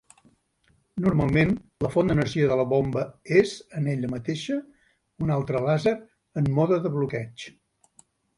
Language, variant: Catalan, Central